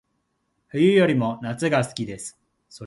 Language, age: Japanese, 19-29